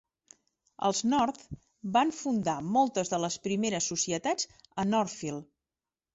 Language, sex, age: Catalan, female, 40-49